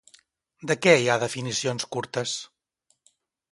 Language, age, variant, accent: Catalan, 50-59, Central, central